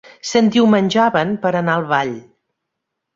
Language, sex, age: Catalan, female, 50-59